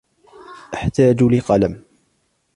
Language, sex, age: Arabic, male, 19-29